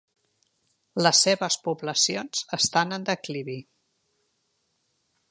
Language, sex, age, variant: Catalan, female, 70-79, Central